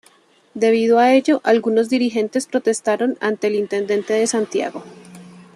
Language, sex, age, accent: Spanish, female, 30-39, Caribe: Cuba, Venezuela, Puerto Rico, República Dominicana, Panamá, Colombia caribeña, México caribeño, Costa del golfo de México